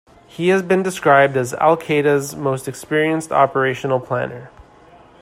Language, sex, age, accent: English, male, 30-39, Canadian English